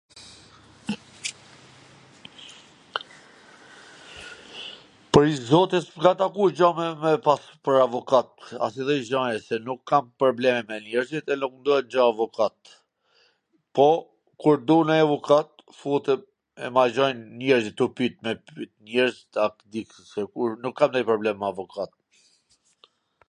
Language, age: Gheg Albanian, 40-49